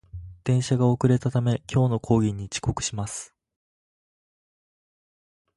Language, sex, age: Japanese, male, under 19